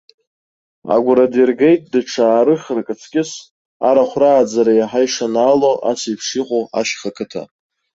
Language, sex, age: Abkhazian, male, 19-29